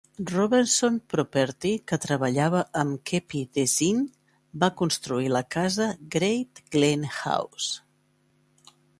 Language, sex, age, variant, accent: Catalan, female, 50-59, Central, central